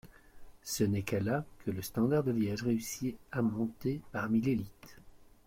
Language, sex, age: French, male, 30-39